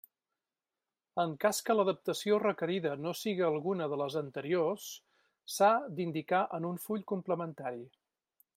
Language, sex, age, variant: Catalan, male, 50-59, Central